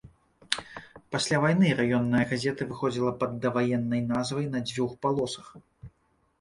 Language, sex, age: Belarusian, male, 30-39